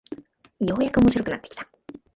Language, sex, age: Japanese, male, 19-29